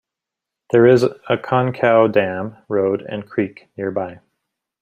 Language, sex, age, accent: English, male, 30-39, United States English